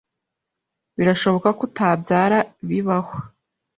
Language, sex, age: Kinyarwanda, female, 19-29